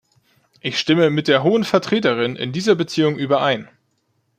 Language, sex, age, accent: German, male, 19-29, Deutschland Deutsch